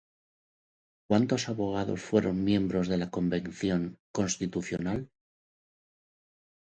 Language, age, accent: Spanish, 50-59, España: Centro-Sur peninsular (Madrid, Toledo, Castilla-La Mancha)